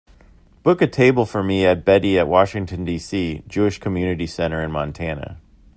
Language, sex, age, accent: English, male, 40-49, United States English